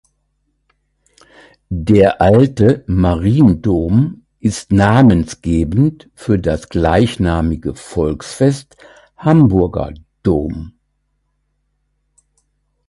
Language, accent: German, Deutschland Deutsch